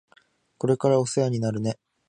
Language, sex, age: Japanese, male, 19-29